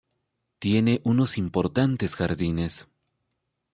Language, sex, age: Spanish, male, 40-49